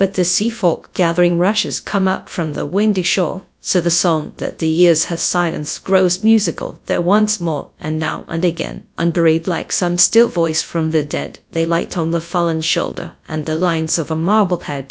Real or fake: fake